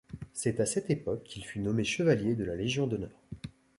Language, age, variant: French, 40-49, Français de métropole